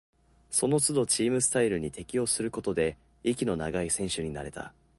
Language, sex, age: Japanese, male, under 19